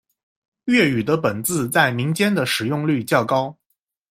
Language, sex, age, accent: Chinese, male, 19-29, 出生地：江苏省